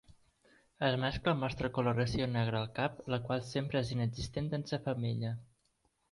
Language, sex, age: Catalan, male, 19-29